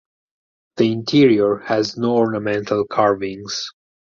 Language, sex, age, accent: English, male, 19-29, Italian